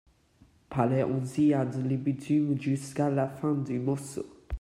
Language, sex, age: French, male, under 19